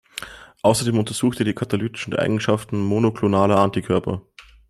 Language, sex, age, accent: German, male, 19-29, Österreichisches Deutsch